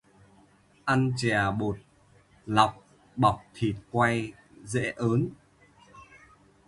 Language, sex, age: Vietnamese, male, 19-29